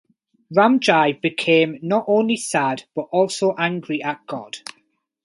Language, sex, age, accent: English, male, 19-29, England English